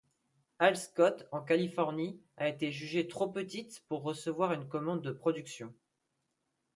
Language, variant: French, Français de métropole